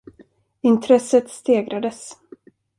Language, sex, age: Swedish, female, 40-49